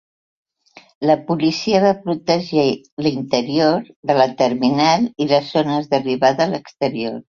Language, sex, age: Catalan, female, 60-69